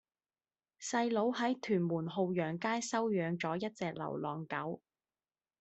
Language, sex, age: Cantonese, female, 19-29